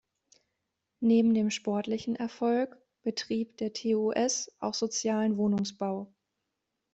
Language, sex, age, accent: German, female, 19-29, Deutschland Deutsch